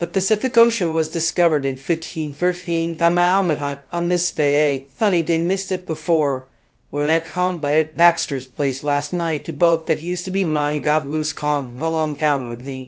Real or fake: fake